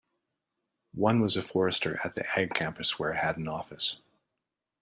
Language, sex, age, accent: English, male, 40-49, Canadian English